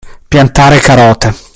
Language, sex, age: Italian, male, 30-39